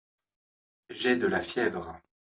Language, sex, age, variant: French, male, 30-39, Français de métropole